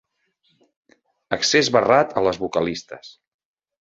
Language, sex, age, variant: Catalan, male, 30-39, Central